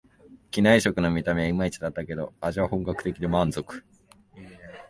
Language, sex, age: Japanese, male, 19-29